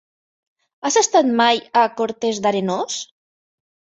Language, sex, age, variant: Catalan, female, 19-29, Central